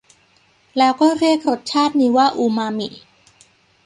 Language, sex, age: Thai, female, 30-39